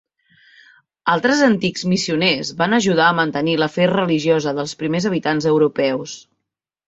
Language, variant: Catalan, Central